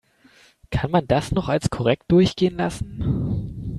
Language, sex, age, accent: German, male, 19-29, Deutschland Deutsch